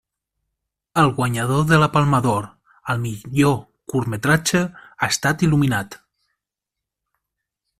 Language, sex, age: Catalan, male, 40-49